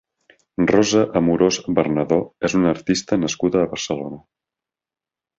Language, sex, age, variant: Catalan, male, 30-39, Nord-Occidental